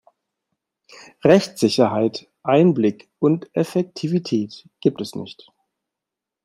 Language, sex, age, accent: German, male, 30-39, Deutschland Deutsch